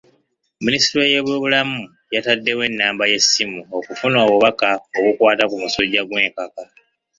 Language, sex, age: Ganda, male, 19-29